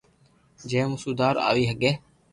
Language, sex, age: Loarki, female, under 19